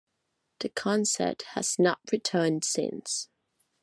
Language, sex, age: English, female, 19-29